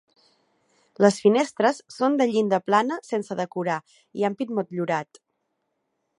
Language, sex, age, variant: Catalan, female, 30-39, Central